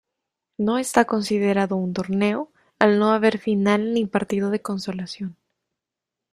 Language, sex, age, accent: Spanish, female, 19-29, América central